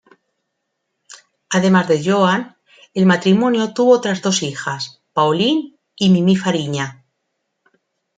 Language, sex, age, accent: Spanish, female, 40-49, España: Norte peninsular (Asturias, Castilla y León, Cantabria, País Vasco, Navarra, Aragón, La Rioja, Guadalajara, Cuenca)